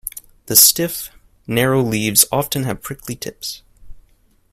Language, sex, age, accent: English, male, 19-29, United States English